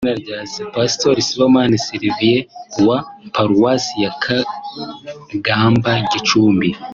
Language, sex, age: Kinyarwanda, male, 19-29